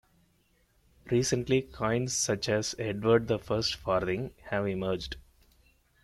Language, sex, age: English, male, 30-39